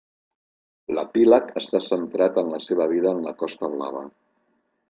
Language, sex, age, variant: Catalan, male, 60-69, Central